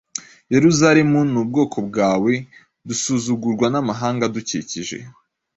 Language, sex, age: Kinyarwanda, male, 19-29